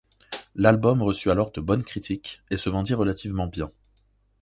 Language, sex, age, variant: French, male, 19-29, Français de métropole